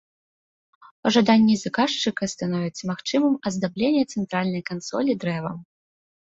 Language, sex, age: Belarusian, female, 19-29